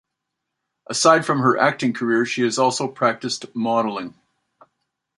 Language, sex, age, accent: English, male, 60-69, Canadian English